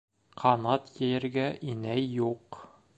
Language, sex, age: Bashkir, male, 30-39